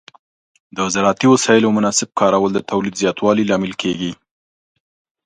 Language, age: Pashto, 30-39